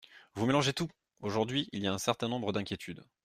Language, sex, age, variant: French, male, 30-39, Français de métropole